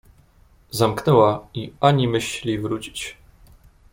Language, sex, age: Polish, male, 19-29